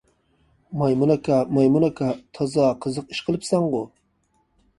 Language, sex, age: Uyghur, male, 30-39